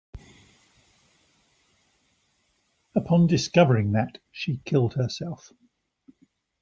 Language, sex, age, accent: English, male, 60-69, England English